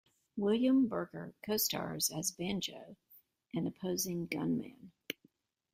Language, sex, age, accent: English, female, 60-69, United States English